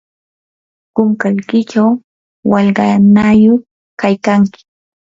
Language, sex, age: Yanahuanca Pasco Quechua, female, 19-29